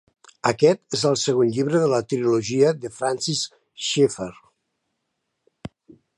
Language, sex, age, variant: Catalan, male, 60-69, Nord-Occidental